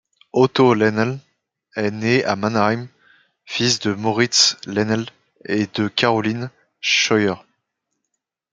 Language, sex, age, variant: French, male, 19-29, Français de métropole